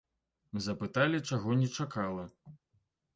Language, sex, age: Belarusian, male, 19-29